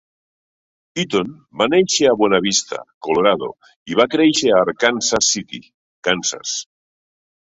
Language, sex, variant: Catalan, male, Nord-Occidental